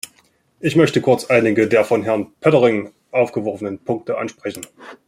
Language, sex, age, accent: German, male, 30-39, Deutschland Deutsch